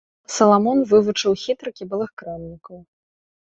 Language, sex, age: Belarusian, female, 19-29